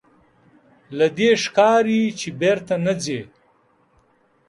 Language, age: Pashto, 50-59